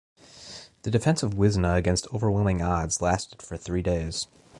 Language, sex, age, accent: English, male, 19-29, United States English